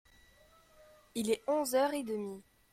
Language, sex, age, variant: French, female, under 19, Français de métropole